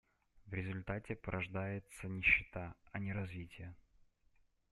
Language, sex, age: Russian, male, 19-29